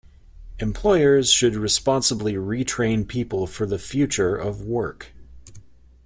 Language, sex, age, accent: English, male, 30-39, Canadian English